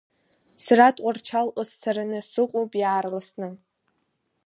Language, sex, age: Abkhazian, female, under 19